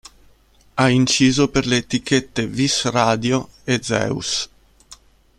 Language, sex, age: Italian, male, 30-39